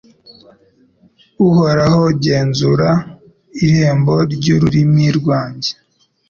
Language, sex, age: Kinyarwanda, male, under 19